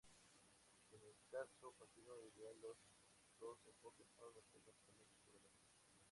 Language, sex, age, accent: Spanish, male, 19-29, México